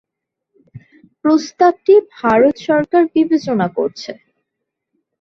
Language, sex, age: Bengali, female, under 19